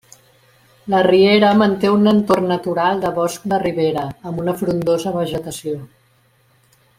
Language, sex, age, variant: Catalan, female, 50-59, Central